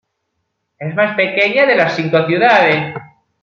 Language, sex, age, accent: Spanish, male, 30-39, Rioplatense: Argentina, Uruguay, este de Bolivia, Paraguay